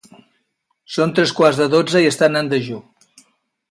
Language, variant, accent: Catalan, Central, central